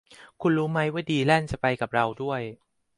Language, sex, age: Thai, male, 30-39